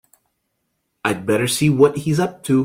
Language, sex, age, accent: English, male, 30-39, United States English